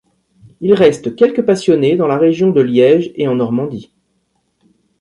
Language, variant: French, Français de métropole